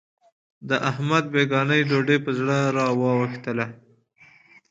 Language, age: Pashto, 30-39